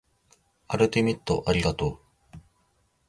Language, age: Japanese, 19-29